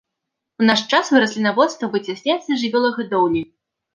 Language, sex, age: Belarusian, female, 19-29